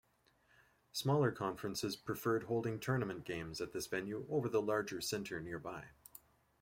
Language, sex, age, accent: English, male, 30-39, Canadian English